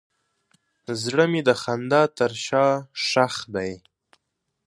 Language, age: Pashto, 19-29